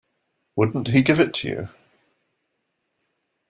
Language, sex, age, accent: English, male, 60-69, England English